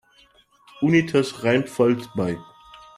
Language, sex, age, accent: German, male, 19-29, Österreichisches Deutsch